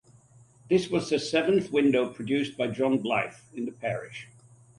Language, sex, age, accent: English, male, 60-69, England English